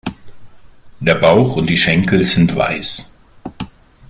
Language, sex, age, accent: German, male, 40-49, Deutschland Deutsch